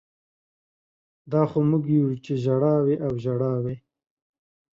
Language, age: Pashto, 30-39